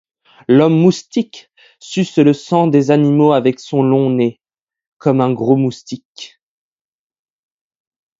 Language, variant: French, Français de métropole